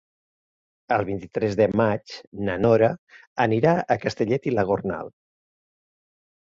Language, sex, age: Catalan, male, 40-49